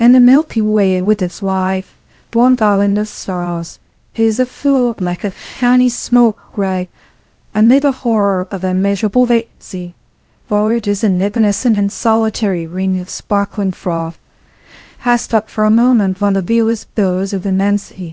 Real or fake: fake